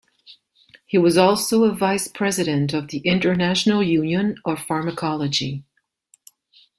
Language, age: English, 50-59